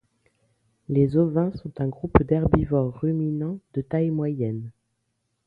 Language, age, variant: French, 30-39, Français de métropole